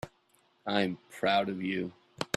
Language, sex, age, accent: English, male, 30-39, United States English